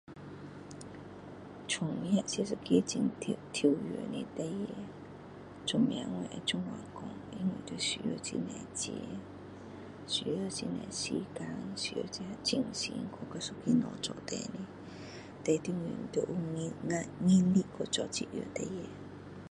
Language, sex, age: Min Dong Chinese, female, 40-49